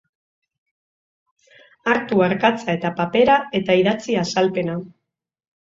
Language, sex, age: Basque, female, 30-39